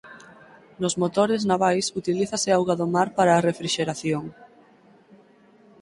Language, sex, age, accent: Galician, female, 19-29, Atlántico (seseo e gheada)